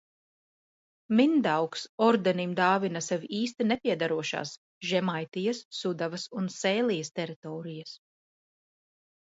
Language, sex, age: Latvian, female, 40-49